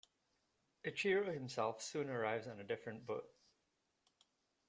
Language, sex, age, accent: English, male, 30-39, Singaporean English